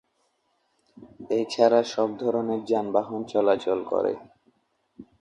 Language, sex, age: Bengali, male, under 19